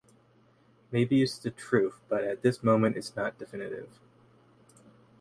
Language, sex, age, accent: English, male, 19-29, United States English